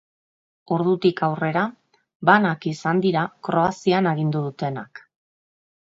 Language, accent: Basque, Mendebalekoa (Araba, Bizkaia, Gipuzkoako mendebaleko herri batzuk)